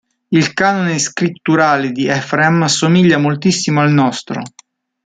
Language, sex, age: Italian, male, 30-39